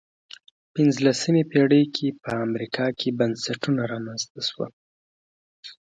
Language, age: Pashto, 19-29